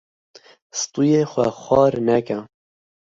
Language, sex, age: Kurdish, male, 30-39